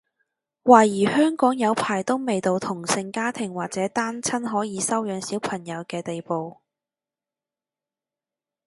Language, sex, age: Cantonese, female, 19-29